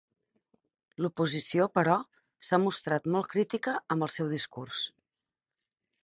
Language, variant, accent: Catalan, Central, Camp de Tarragona